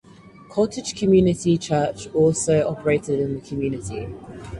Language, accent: English, England English